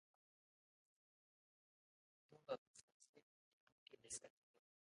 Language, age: Swahili, 19-29